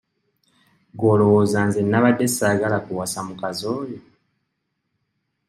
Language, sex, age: Ganda, male, 19-29